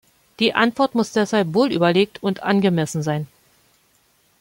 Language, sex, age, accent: German, female, 50-59, Deutschland Deutsch